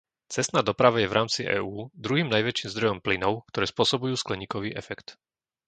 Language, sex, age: Slovak, male, 30-39